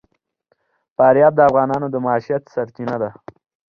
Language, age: Pashto, 19-29